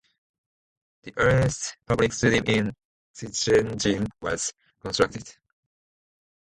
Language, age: English, under 19